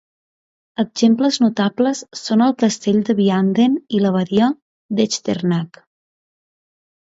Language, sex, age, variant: Catalan, female, 19-29, Central